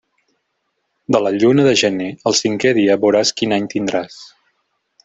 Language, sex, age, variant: Catalan, male, 40-49, Central